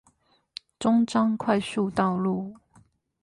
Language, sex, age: Chinese, female, 30-39